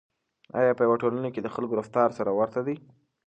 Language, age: Pashto, under 19